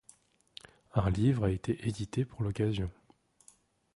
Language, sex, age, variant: French, male, 19-29, Français de métropole